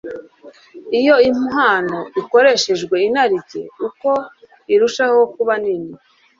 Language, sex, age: Kinyarwanda, female, 40-49